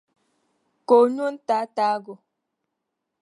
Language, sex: Dagbani, female